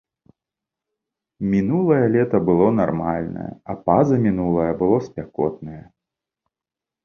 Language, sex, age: Belarusian, male, 30-39